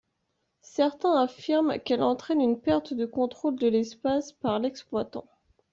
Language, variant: French, Français de métropole